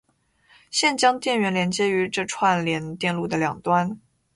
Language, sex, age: Chinese, female, 19-29